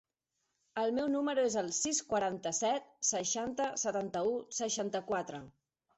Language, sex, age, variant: Catalan, female, 30-39, Central